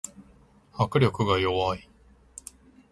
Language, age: Japanese, 19-29